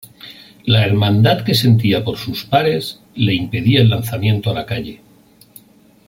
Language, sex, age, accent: Spanish, male, 50-59, España: Norte peninsular (Asturias, Castilla y León, Cantabria, País Vasco, Navarra, Aragón, La Rioja, Guadalajara, Cuenca)